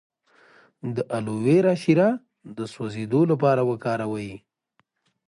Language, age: Pashto, 40-49